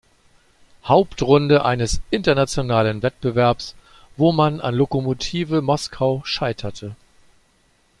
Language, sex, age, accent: German, male, 50-59, Deutschland Deutsch